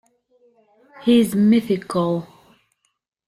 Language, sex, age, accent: English, female, 19-29, United States English